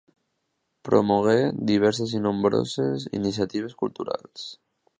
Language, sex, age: Catalan, male, under 19